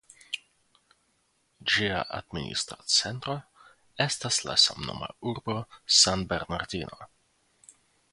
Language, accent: Esperanto, Internacia